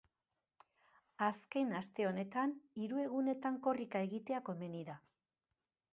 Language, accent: Basque, Mendebalekoa (Araba, Bizkaia, Gipuzkoako mendebaleko herri batzuk)